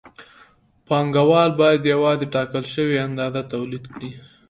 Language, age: Pashto, 19-29